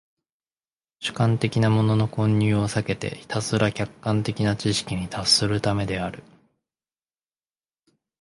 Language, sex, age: Japanese, male, 19-29